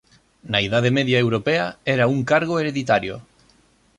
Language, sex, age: Galician, male, 30-39